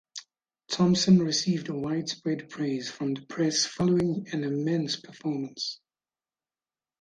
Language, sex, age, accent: English, male, 19-29, England English